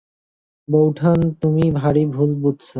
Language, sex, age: Bengali, male, 19-29